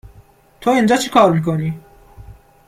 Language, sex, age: Persian, male, under 19